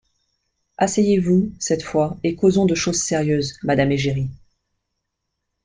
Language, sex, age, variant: French, female, 30-39, Français de métropole